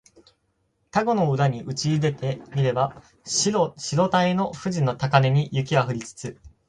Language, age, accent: Japanese, 19-29, 標準語